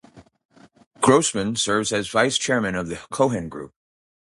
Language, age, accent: English, 40-49, United States English